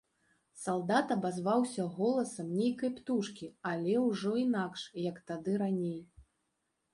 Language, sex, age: Belarusian, female, 40-49